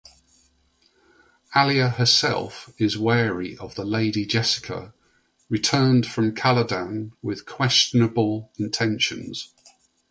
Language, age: English, 60-69